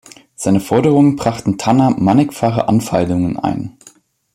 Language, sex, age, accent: German, male, 19-29, Deutschland Deutsch